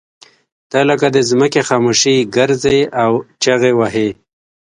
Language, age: Pashto, 40-49